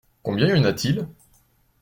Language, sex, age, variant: French, male, 19-29, Français de métropole